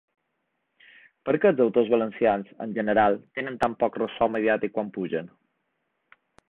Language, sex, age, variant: Catalan, male, 19-29, Balear